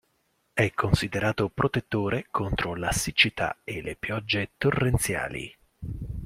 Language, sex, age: Italian, male, 19-29